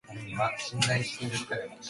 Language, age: Japanese, 19-29